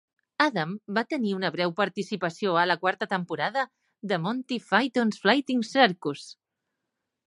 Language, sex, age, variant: Catalan, female, 40-49, Central